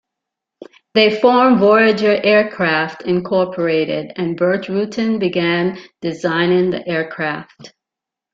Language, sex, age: English, female, 50-59